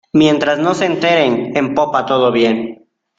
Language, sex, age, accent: Spanish, male, 19-29, México